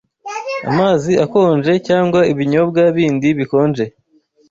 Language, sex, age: Kinyarwanda, male, 19-29